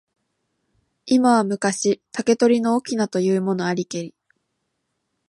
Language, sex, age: Japanese, female, 19-29